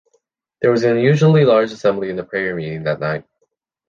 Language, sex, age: English, male, under 19